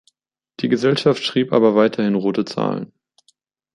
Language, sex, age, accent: German, male, 30-39, Deutschland Deutsch